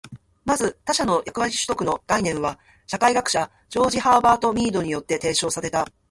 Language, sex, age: Japanese, female, 40-49